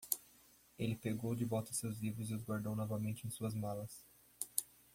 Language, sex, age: Portuguese, male, 19-29